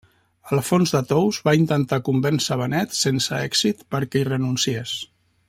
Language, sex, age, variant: Catalan, male, 50-59, Central